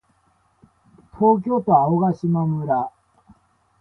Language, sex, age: Japanese, male, 40-49